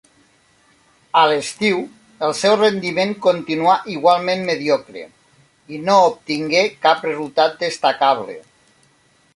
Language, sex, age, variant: Catalan, male, 40-49, Nord-Occidental